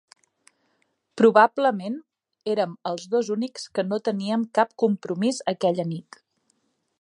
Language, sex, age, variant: Catalan, female, 40-49, Central